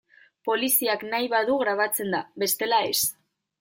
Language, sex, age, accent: Basque, female, 19-29, Mendebalekoa (Araba, Bizkaia, Gipuzkoako mendebaleko herri batzuk)